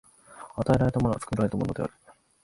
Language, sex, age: Japanese, male, 19-29